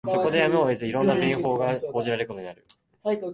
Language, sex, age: Japanese, male, under 19